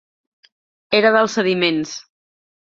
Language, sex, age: Catalan, female, 30-39